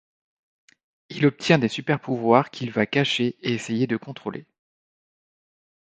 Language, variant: French, Français de métropole